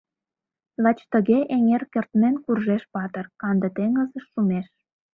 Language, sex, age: Mari, female, 19-29